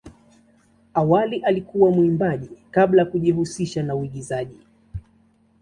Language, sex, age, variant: Swahili, male, 30-39, Kiswahili cha Bara ya Tanzania